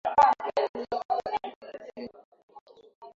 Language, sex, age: Swahili, female, 19-29